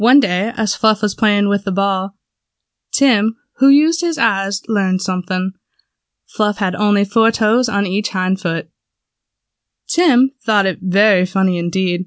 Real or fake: real